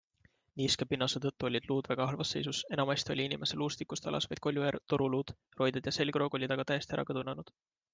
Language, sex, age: Estonian, male, 19-29